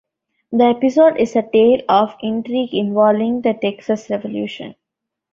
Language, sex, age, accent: English, female, 19-29, India and South Asia (India, Pakistan, Sri Lanka)